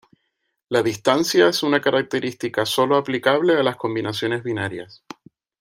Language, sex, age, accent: Spanish, male, 30-39, España: Islas Canarias